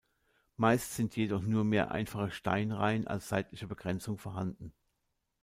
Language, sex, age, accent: German, male, 50-59, Deutschland Deutsch